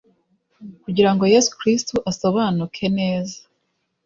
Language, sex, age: Kinyarwanda, female, 19-29